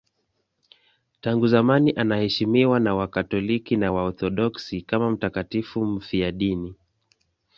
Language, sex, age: Swahili, male, 19-29